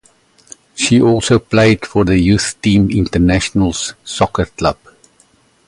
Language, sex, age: English, male, 60-69